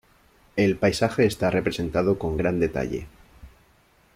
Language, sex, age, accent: Spanish, male, 30-39, España: Sur peninsular (Andalucia, Extremadura, Murcia)